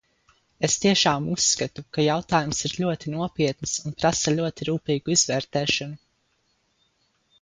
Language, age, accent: Latvian, under 19, Vidzemes